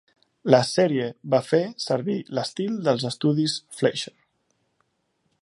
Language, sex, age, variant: Catalan, male, 30-39, Central